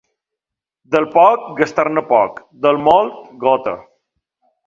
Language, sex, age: Catalan, male, 40-49